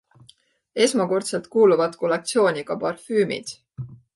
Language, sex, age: Estonian, female, 30-39